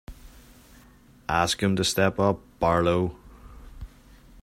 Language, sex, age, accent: English, male, 30-39, Irish English